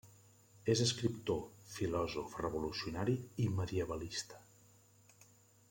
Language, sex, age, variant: Catalan, male, 50-59, Central